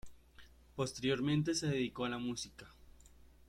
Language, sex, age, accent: Spanish, male, under 19, Caribe: Cuba, Venezuela, Puerto Rico, República Dominicana, Panamá, Colombia caribeña, México caribeño, Costa del golfo de México